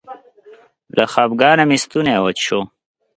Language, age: Pashto, 19-29